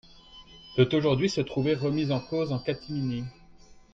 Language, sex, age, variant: French, male, 30-39, Français de métropole